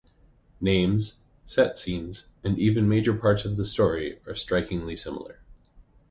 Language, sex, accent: English, male, United States English